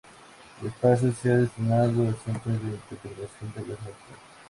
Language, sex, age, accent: Spanish, male, 19-29, México